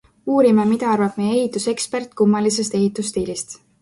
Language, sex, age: Estonian, female, 19-29